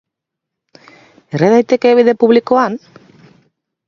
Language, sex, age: Basque, female, 40-49